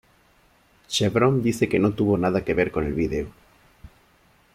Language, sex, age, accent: Spanish, male, 30-39, España: Sur peninsular (Andalucia, Extremadura, Murcia)